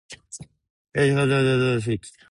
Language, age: English, 19-29